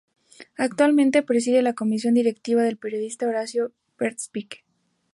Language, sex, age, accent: Spanish, female, 19-29, México